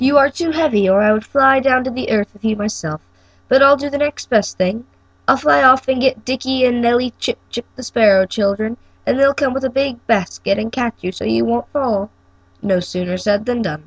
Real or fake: real